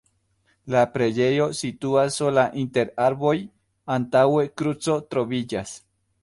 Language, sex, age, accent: Esperanto, male, 19-29, Internacia